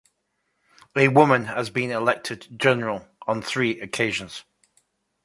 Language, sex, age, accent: English, male, 50-59, England English